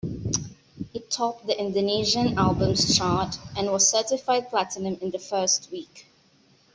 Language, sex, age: English, female, 19-29